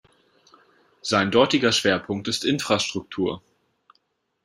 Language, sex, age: German, male, 19-29